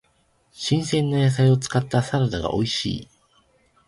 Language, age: Japanese, 30-39